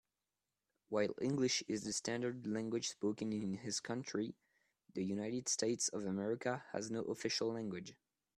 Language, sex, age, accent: English, male, under 19, United States English